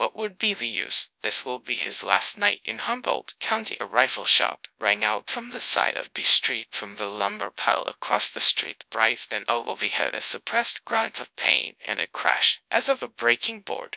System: TTS, GradTTS